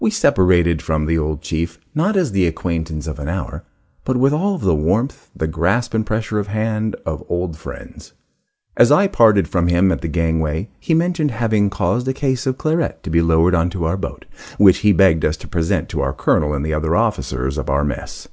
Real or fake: real